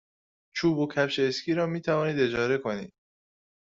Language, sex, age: Persian, male, under 19